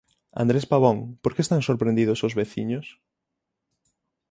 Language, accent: Galician, Oriental (común en zona oriental); Normativo (estándar)